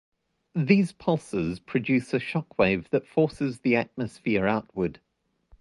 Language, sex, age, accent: English, male, 40-49, New Zealand English